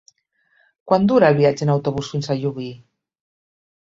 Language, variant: Catalan, Nord-Occidental